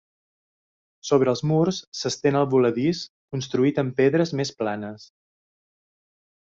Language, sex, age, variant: Catalan, male, 40-49, Balear